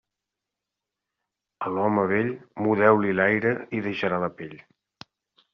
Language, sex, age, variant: Catalan, male, 40-49, Central